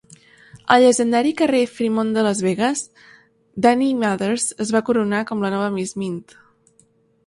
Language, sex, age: Catalan, female, 19-29